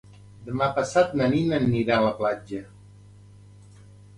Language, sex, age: Catalan, male, 50-59